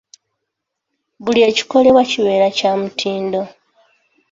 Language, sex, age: Ganda, female, 19-29